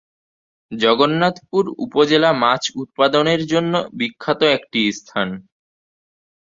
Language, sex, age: Bengali, male, under 19